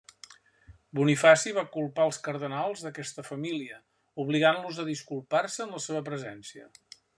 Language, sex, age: Catalan, male, 70-79